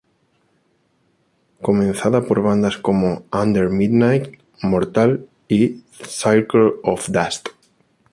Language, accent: Spanish, España: Centro-Sur peninsular (Madrid, Toledo, Castilla-La Mancha)